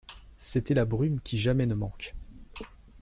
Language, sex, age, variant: French, male, 19-29, Français de métropole